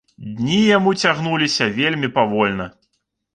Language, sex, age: Belarusian, male, 30-39